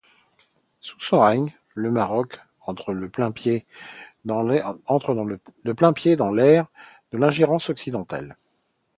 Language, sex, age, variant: French, male, 40-49, Français de métropole